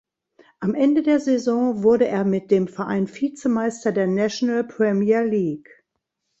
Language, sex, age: German, female, 60-69